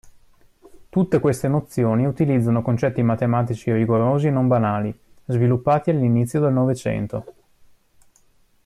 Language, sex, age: Italian, male, 30-39